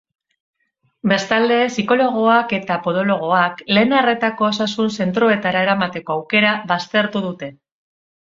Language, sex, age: Basque, female, 40-49